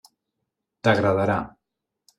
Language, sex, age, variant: Catalan, male, 40-49, Central